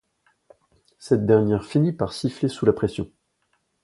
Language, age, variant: French, 40-49, Français de métropole